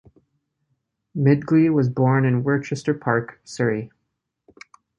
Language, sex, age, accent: English, male, 19-29, United States English